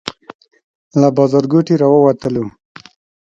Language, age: Pashto, 30-39